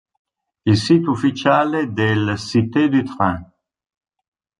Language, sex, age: Italian, male, 50-59